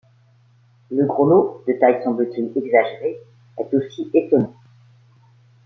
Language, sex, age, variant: French, female, 50-59, Français de métropole